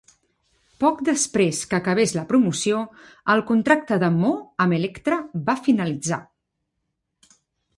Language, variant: Catalan, Central